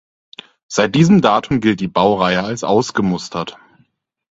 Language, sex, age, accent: German, male, 19-29, Deutschland Deutsch